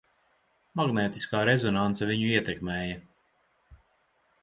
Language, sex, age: Latvian, male, 30-39